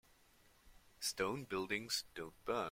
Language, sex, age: English, male, 40-49